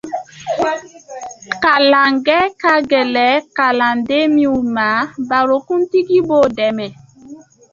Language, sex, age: Dyula, female, 19-29